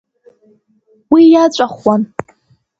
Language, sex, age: Abkhazian, female, under 19